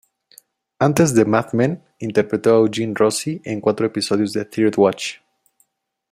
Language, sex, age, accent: Spanish, female, 60-69, México